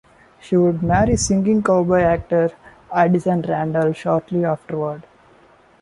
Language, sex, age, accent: English, male, 19-29, India and South Asia (India, Pakistan, Sri Lanka)